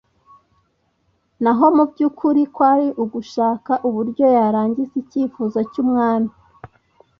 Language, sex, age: Kinyarwanda, female, 40-49